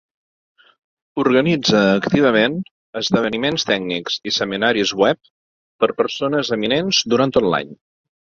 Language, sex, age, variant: Catalan, male, 50-59, Central